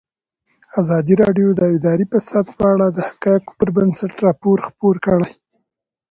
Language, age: Pashto, 19-29